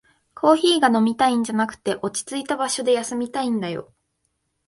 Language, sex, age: Japanese, female, 19-29